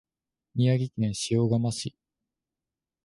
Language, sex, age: Japanese, male, 19-29